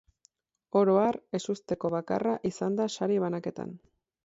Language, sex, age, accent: Basque, female, 19-29, Erdialdekoa edo Nafarra (Gipuzkoa, Nafarroa)